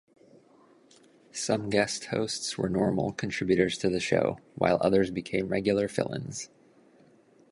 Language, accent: English, United States English